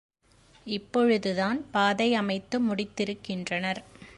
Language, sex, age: Tamil, female, 30-39